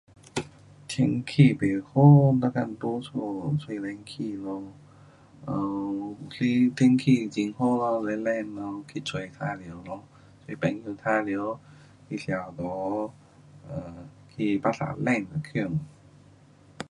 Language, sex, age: Pu-Xian Chinese, male, 40-49